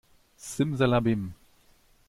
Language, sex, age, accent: German, male, 30-39, Deutschland Deutsch